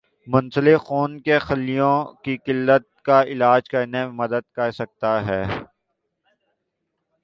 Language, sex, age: Urdu, male, 19-29